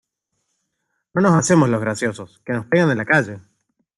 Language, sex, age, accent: Spanish, male, 19-29, Rioplatense: Argentina, Uruguay, este de Bolivia, Paraguay